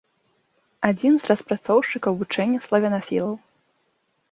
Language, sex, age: Belarusian, female, 19-29